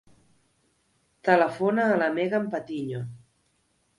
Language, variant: Catalan, Central